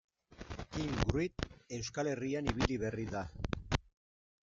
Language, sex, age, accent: Basque, male, 50-59, Erdialdekoa edo Nafarra (Gipuzkoa, Nafarroa)